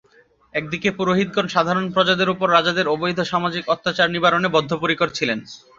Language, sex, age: Bengali, male, 19-29